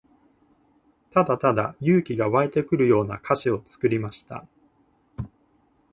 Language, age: Japanese, 19-29